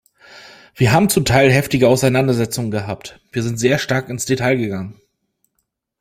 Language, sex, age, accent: German, male, 30-39, Deutschland Deutsch